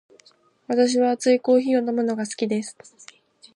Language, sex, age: Japanese, female, 19-29